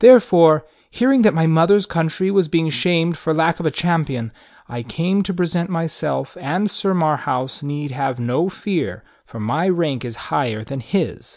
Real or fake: real